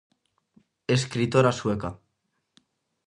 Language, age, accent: Galician, 19-29, Atlántico (seseo e gheada)